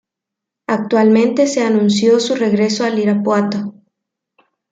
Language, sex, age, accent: Spanish, female, 19-29, México